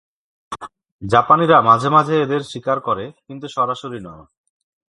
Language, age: Bengali, 30-39